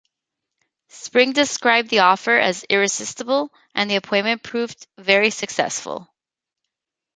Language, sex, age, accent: English, female, 40-49, United States English